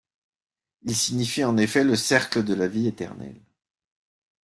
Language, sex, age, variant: French, male, 50-59, Français de métropole